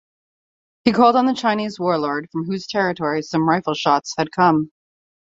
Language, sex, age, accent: English, female, 30-39, United States English